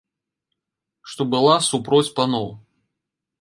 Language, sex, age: Belarusian, male, 30-39